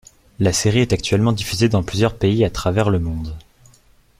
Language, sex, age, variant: French, male, 19-29, Français de métropole